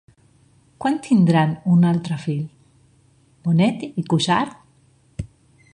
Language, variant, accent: Catalan, Central, central